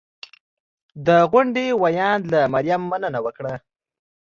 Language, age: Pashto, 19-29